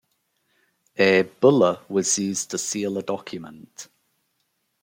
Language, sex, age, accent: English, male, 40-49, England English